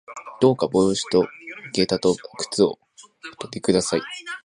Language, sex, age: Japanese, male, 19-29